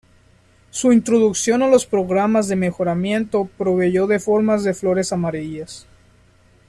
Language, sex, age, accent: Spanish, male, 19-29, México